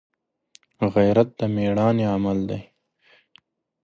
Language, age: Pashto, 19-29